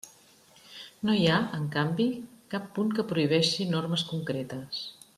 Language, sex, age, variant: Catalan, female, 50-59, Central